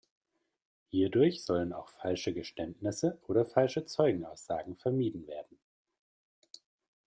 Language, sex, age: German, male, 30-39